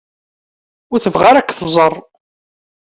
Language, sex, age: Kabyle, male, 19-29